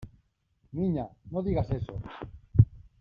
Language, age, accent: Spanish, 40-49, España: Norte peninsular (Asturias, Castilla y León, Cantabria, País Vasco, Navarra, Aragón, La Rioja, Guadalajara, Cuenca)